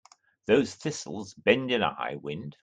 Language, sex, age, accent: English, male, 60-69, England English